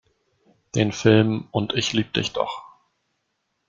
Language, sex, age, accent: German, male, 19-29, Deutschland Deutsch